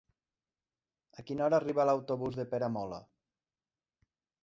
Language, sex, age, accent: Catalan, male, 30-39, valencià